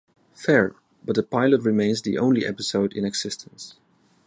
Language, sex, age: English, male, 19-29